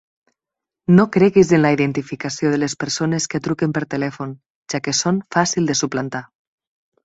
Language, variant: Catalan, Central